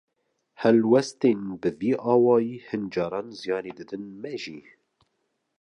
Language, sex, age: Kurdish, male, 30-39